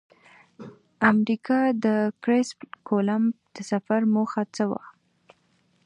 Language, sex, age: Pashto, female, 19-29